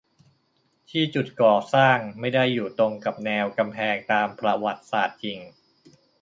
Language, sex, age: Thai, male, 30-39